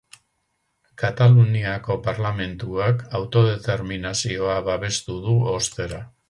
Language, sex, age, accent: Basque, male, 70-79, Mendebalekoa (Araba, Bizkaia, Gipuzkoako mendebaleko herri batzuk)